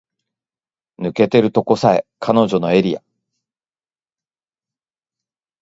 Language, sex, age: Japanese, male, 50-59